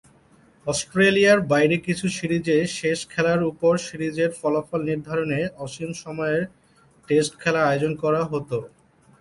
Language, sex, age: Bengali, male, 30-39